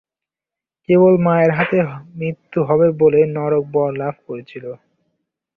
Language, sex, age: Bengali, male, under 19